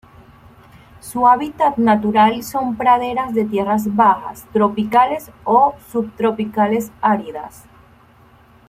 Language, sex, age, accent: Spanish, female, 19-29, Caribe: Cuba, Venezuela, Puerto Rico, República Dominicana, Panamá, Colombia caribeña, México caribeño, Costa del golfo de México